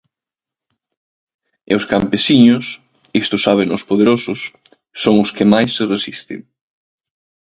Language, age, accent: Galician, 30-39, Central (gheada)